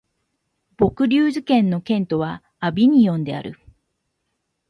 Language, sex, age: Japanese, male, 19-29